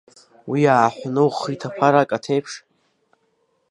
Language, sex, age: Abkhazian, female, 30-39